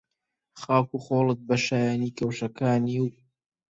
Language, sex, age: Central Kurdish, male, 30-39